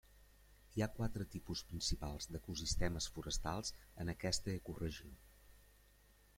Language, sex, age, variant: Catalan, male, 50-59, Central